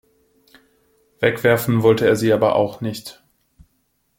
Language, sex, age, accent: German, male, 19-29, Deutschland Deutsch